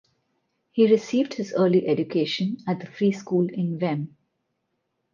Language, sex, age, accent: English, female, 40-49, India and South Asia (India, Pakistan, Sri Lanka)